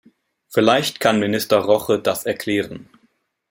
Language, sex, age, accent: German, male, 30-39, Deutschland Deutsch